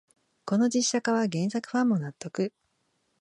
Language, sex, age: Japanese, female, 40-49